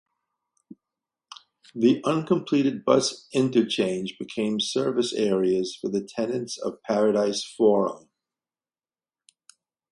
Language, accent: English, United States English